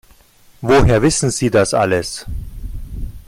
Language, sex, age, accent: German, male, 50-59, Deutschland Deutsch